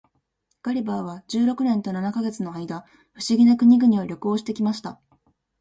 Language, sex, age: Japanese, female, 19-29